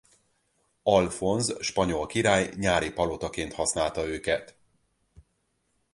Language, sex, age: Hungarian, male, 40-49